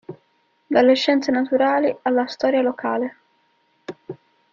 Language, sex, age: Italian, female, under 19